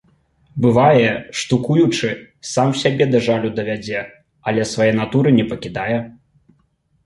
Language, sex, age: Belarusian, male, 30-39